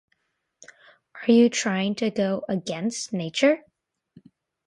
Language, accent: English, United States English